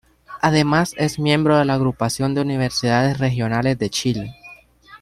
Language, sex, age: Spanish, male, 19-29